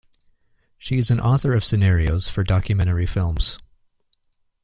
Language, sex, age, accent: English, male, 19-29, United States English